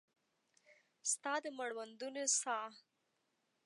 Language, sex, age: Pashto, female, 19-29